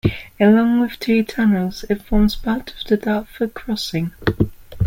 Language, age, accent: English, under 19, England English